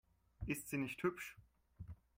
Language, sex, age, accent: German, male, 30-39, Deutschland Deutsch